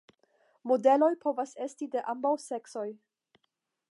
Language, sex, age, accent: Esperanto, female, 19-29, Internacia